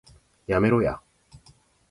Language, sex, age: Japanese, male, 50-59